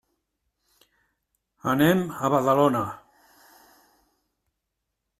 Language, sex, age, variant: Catalan, male, 70-79, Central